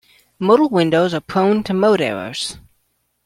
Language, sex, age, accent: English, male, 19-29, United States English